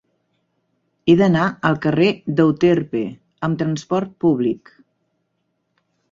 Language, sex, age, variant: Catalan, female, 50-59, Central